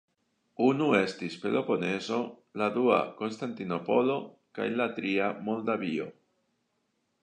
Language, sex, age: Esperanto, male, 60-69